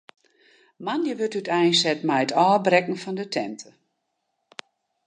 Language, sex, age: Western Frisian, female, 60-69